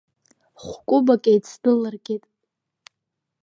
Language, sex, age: Abkhazian, female, under 19